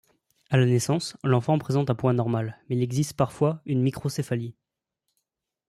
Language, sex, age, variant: French, male, 19-29, Français de métropole